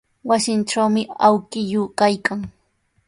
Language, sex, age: Sihuas Ancash Quechua, female, 19-29